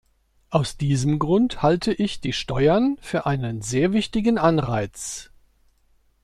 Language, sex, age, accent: German, male, 50-59, Deutschland Deutsch